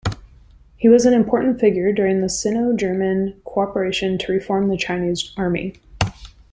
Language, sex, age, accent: English, female, 30-39, United States English